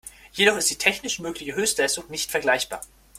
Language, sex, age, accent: German, male, 19-29, Deutschland Deutsch